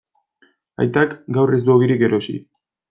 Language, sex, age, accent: Basque, male, 19-29, Erdialdekoa edo Nafarra (Gipuzkoa, Nafarroa)